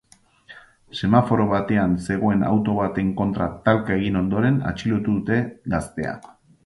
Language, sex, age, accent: Basque, male, 40-49, Erdialdekoa edo Nafarra (Gipuzkoa, Nafarroa)